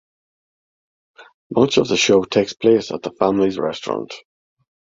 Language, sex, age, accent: English, male, 40-49, Irish English